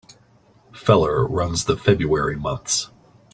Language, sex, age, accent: English, male, 40-49, United States English